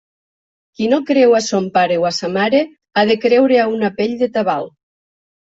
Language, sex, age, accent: Catalan, female, 50-59, valencià